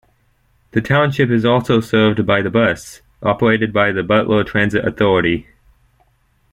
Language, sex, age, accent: English, male, under 19, United States English